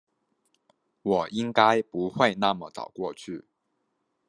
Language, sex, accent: Chinese, male, 出生地：河南省